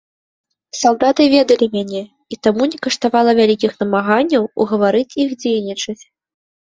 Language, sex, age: Belarusian, female, 19-29